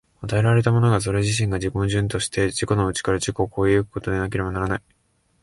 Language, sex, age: Japanese, male, 19-29